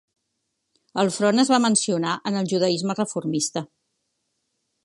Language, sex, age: Catalan, female, 50-59